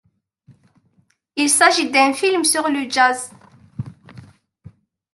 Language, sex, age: French, female, 19-29